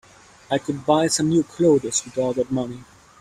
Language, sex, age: English, male, 19-29